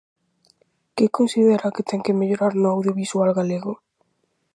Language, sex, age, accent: Galician, female, under 19, Normativo (estándar)